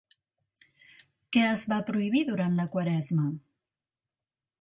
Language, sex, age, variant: Catalan, female, 40-49, Central